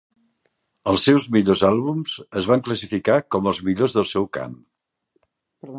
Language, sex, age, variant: Catalan, male, 70-79, Central